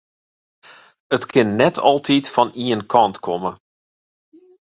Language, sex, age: Western Frisian, male, 40-49